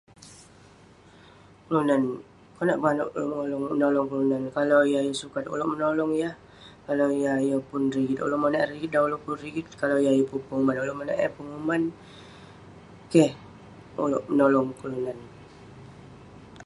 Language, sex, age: Western Penan, female, 30-39